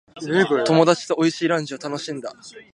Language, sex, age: Japanese, male, 19-29